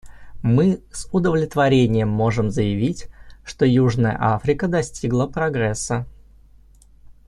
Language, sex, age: Russian, male, 30-39